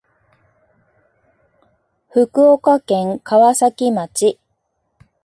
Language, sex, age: Japanese, female, 40-49